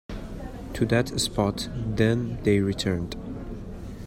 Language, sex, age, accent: English, male, 19-29, United States English